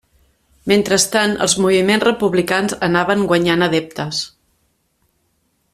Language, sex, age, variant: Catalan, female, 40-49, Central